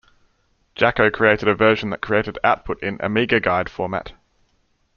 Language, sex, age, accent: English, male, 40-49, Australian English